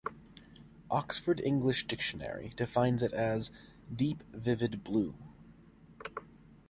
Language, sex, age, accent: English, male, 19-29, United States English